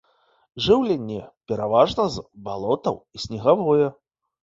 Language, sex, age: Belarusian, male, 30-39